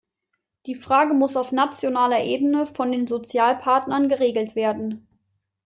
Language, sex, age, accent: German, female, 19-29, Deutschland Deutsch